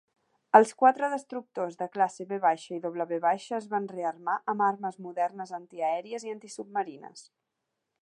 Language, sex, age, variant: Catalan, female, under 19, Central